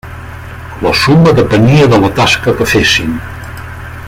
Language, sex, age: Catalan, male, 60-69